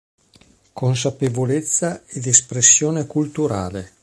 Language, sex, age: Italian, male, 50-59